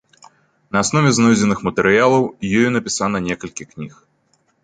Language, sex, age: Belarusian, male, 19-29